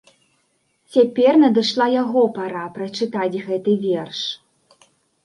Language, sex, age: Belarusian, female, 19-29